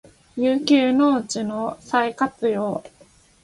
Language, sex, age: Japanese, female, 30-39